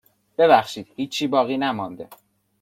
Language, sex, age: Persian, male, 19-29